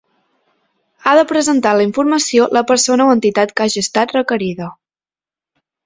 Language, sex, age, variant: Catalan, female, 19-29, Central